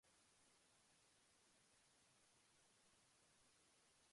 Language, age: English, under 19